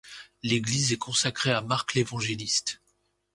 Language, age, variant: French, 40-49, Français de métropole